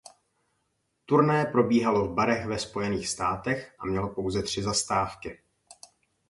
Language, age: Czech, 40-49